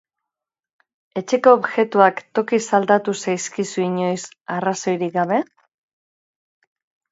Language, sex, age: Basque, female, 50-59